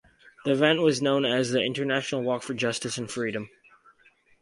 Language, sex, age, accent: English, male, under 19, United States English